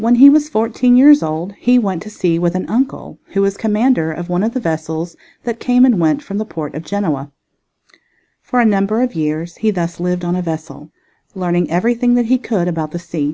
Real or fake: real